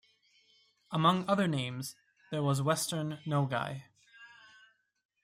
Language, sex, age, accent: English, male, 19-29, United States English